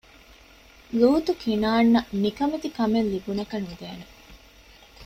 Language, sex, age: Divehi, female, 19-29